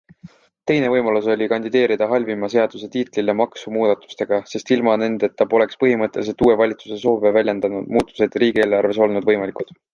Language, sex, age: Estonian, male, 19-29